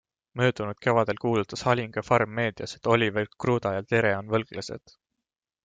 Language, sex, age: Estonian, male, 19-29